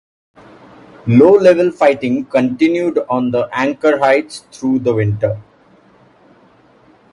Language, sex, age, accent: English, male, 30-39, India and South Asia (India, Pakistan, Sri Lanka)